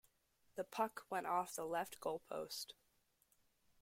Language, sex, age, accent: English, female, under 19, United States English